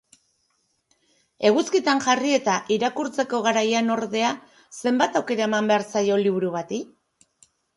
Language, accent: Basque, Erdialdekoa edo Nafarra (Gipuzkoa, Nafarroa)